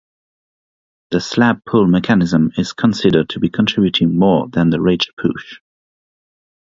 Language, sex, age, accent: English, male, 30-39, United States English; England English